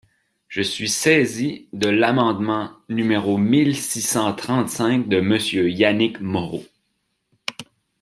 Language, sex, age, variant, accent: French, male, 30-39, Français d'Amérique du Nord, Français du Canada